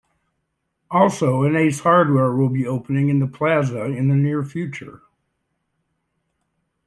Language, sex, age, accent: English, male, 60-69, United States English